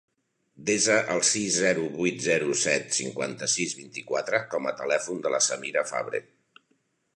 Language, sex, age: Catalan, male, 60-69